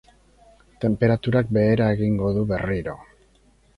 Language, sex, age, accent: Basque, male, 50-59, Erdialdekoa edo Nafarra (Gipuzkoa, Nafarroa)